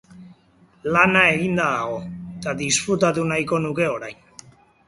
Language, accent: Basque, Mendebalekoa (Araba, Bizkaia, Gipuzkoako mendebaleko herri batzuk)